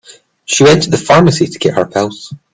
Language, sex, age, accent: English, male, 19-29, Scottish English